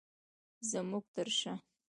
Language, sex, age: Pashto, female, 19-29